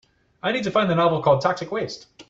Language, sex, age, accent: English, male, 40-49, United States English